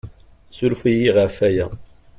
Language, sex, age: Kabyle, male, 40-49